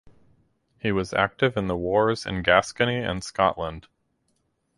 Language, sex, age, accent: English, male, 30-39, United States English